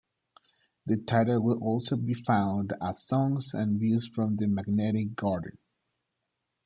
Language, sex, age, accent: English, male, 30-39, United States English